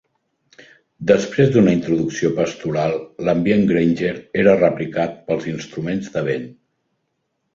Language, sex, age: Catalan, male, 50-59